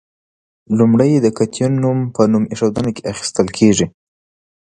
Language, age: Pashto, 19-29